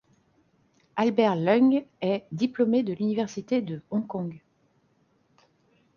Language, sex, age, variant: French, female, 30-39, Français de métropole